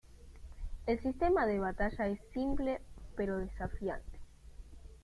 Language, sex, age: Spanish, male, under 19